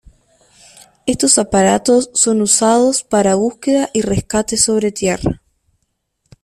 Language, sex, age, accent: Spanish, female, 19-29, Rioplatense: Argentina, Uruguay, este de Bolivia, Paraguay